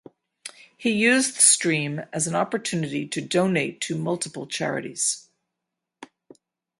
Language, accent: English, United States English; Canadian English